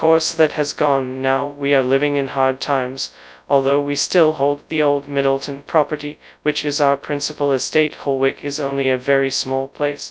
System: TTS, FastPitch